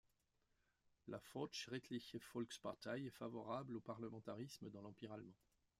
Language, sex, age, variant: French, male, 50-59, Français de métropole